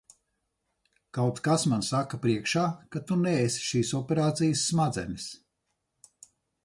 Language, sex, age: Latvian, male, 50-59